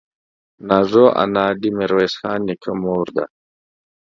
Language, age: Pashto, 19-29